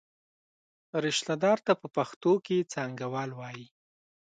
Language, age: Pashto, 19-29